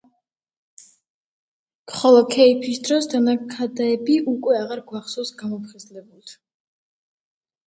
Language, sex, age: Georgian, female, 40-49